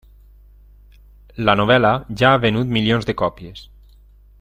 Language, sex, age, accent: Catalan, male, 40-49, valencià